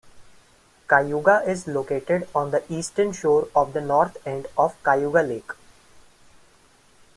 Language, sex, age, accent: English, male, 19-29, India and South Asia (India, Pakistan, Sri Lanka)